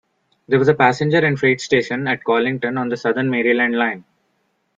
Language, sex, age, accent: English, male, 19-29, India and South Asia (India, Pakistan, Sri Lanka)